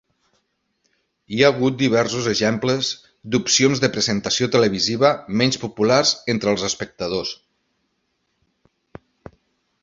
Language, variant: Catalan, Septentrional